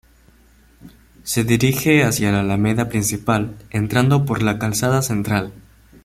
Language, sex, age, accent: Spanish, male, under 19, Caribe: Cuba, Venezuela, Puerto Rico, República Dominicana, Panamá, Colombia caribeña, México caribeño, Costa del golfo de México